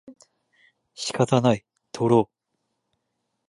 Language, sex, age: Japanese, male, 30-39